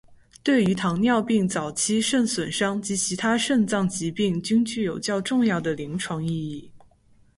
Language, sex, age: Chinese, female, 19-29